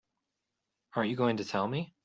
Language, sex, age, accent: English, male, 30-39, United States English